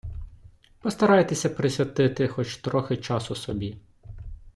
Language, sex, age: Ukrainian, male, 19-29